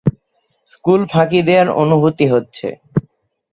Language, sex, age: Bengali, male, 19-29